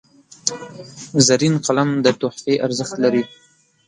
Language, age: Pashto, under 19